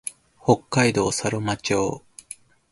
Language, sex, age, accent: Japanese, male, 19-29, 標準語